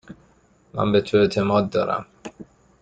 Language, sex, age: Persian, male, 19-29